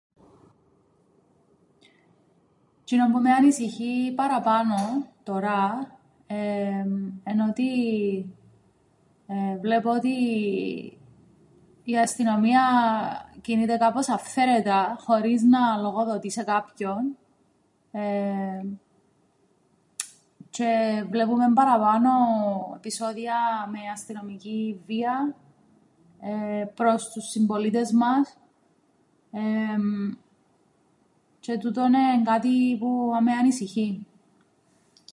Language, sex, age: Greek, female, 30-39